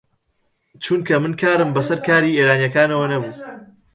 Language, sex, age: Central Kurdish, male, 19-29